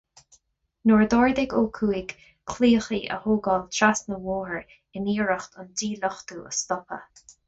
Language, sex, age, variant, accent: Irish, female, 30-39, Gaeilge Chonnacht, Cainteoir líofa, ní ó dhúchas